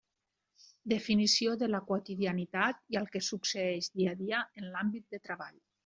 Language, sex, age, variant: Catalan, female, 50-59, Nord-Occidental